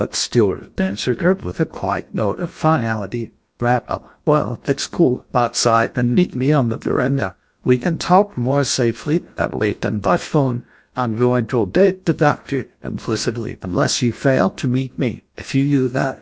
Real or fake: fake